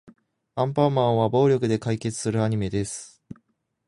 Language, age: Japanese, 19-29